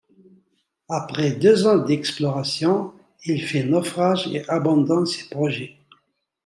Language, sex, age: French, male, 40-49